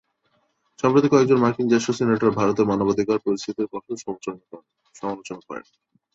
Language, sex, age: Bengali, male, 19-29